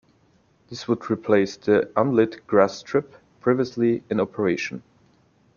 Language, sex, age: English, male, 30-39